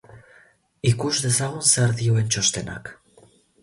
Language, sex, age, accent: Basque, male, 19-29, Mendebalekoa (Araba, Bizkaia, Gipuzkoako mendebaleko herri batzuk)